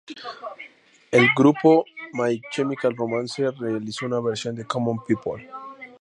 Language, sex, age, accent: Spanish, male, under 19, México